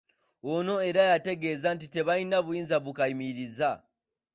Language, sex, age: Ganda, male, 19-29